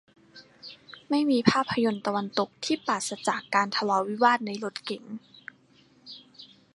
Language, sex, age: Thai, female, 19-29